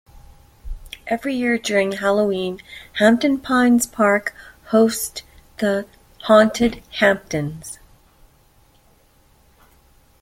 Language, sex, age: English, female, 50-59